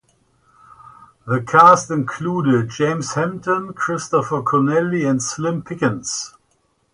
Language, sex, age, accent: English, male, 50-59, United States English